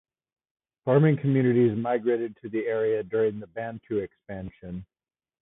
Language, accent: English, United States English; West Coast